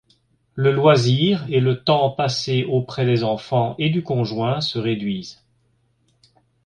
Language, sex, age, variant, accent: French, male, 50-59, Français d'Europe, Français de Belgique